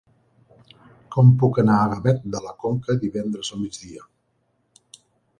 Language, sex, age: Catalan, male, 50-59